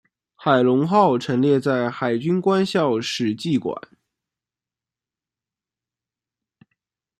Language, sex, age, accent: Chinese, male, 19-29, 出生地：江苏省